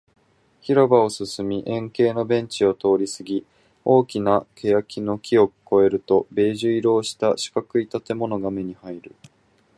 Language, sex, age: Japanese, male, 19-29